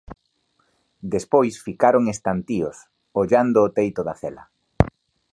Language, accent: Galician, Normativo (estándar)